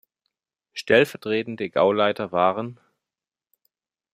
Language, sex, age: German, male, 40-49